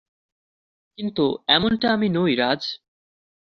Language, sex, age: Bengali, male, under 19